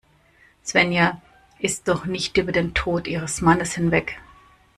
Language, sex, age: German, female, 40-49